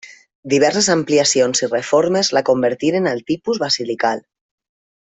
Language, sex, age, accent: Catalan, female, 30-39, valencià